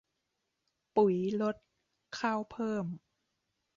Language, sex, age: Thai, female, 30-39